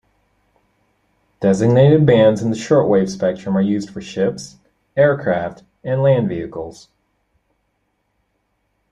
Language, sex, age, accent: English, male, 30-39, United States English